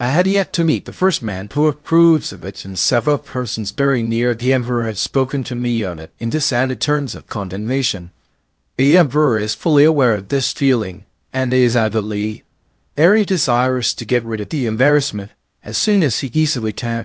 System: TTS, VITS